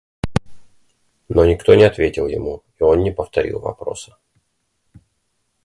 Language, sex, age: Russian, male, 30-39